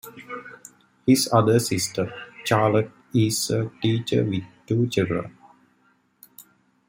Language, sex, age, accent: English, male, 19-29, United States English